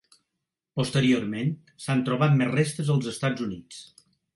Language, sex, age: Catalan, male, 60-69